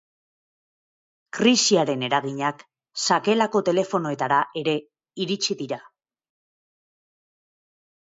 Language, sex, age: Basque, female, 30-39